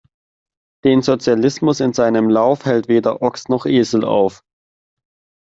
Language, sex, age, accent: German, male, 19-29, Deutschland Deutsch